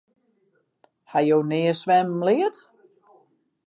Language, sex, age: Western Frisian, female, 50-59